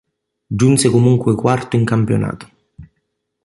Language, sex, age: Italian, male, 19-29